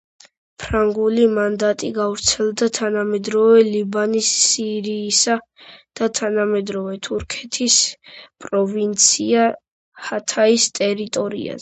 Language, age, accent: Georgian, under 19, ჩვეულებრივი